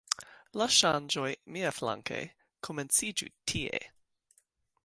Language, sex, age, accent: Esperanto, female, 30-39, Internacia